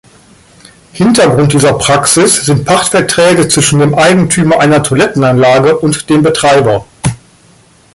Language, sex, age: German, male, 50-59